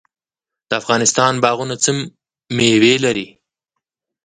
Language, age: Pashto, 19-29